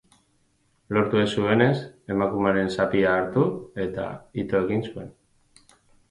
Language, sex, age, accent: Basque, male, 40-49, Mendebalekoa (Araba, Bizkaia, Gipuzkoako mendebaleko herri batzuk)